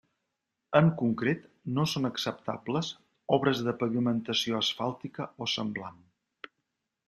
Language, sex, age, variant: Catalan, male, 50-59, Central